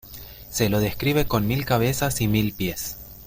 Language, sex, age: Spanish, male, 30-39